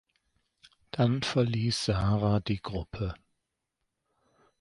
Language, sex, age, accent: German, male, 50-59, Deutschland Deutsch